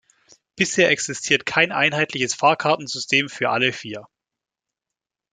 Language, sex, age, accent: German, male, 19-29, Deutschland Deutsch